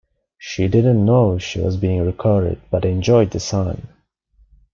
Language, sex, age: English, male, 19-29